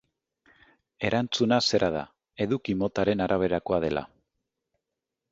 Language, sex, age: Basque, male, 40-49